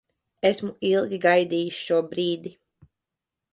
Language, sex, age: Latvian, female, 30-39